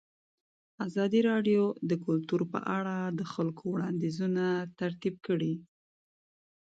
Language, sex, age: Pashto, female, 19-29